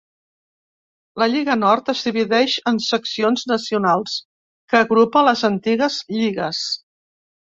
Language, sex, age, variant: Catalan, female, 70-79, Central